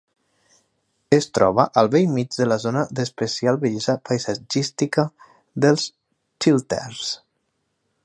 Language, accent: Catalan, Tortosí; Ebrenc